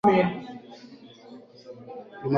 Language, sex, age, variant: Swahili, male, 30-39, Kiswahili cha Bara ya Kenya